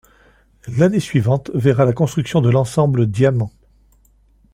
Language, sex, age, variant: French, male, 40-49, Français de métropole